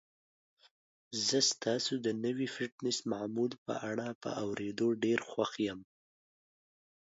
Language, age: Pashto, 19-29